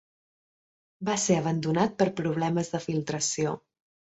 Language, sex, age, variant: Catalan, female, 19-29, Central